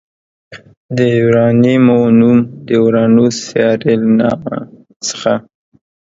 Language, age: Pashto, 19-29